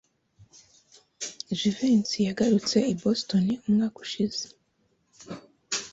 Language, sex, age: Kinyarwanda, female, 19-29